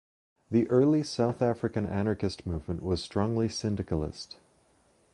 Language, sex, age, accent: English, male, 30-39, Canadian English